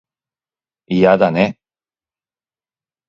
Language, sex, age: Japanese, male, 50-59